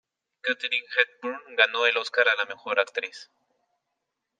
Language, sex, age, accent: Spanish, male, 19-29, Andino-Pacífico: Colombia, Perú, Ecuador, oeste de Bolivia y Venezuela andina